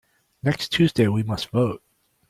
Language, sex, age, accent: English, male, 40-49, United States English